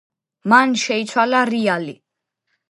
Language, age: Georgian, under 19